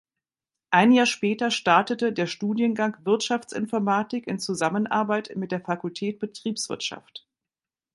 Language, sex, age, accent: German, female, 50-59, Deutschland Deutsch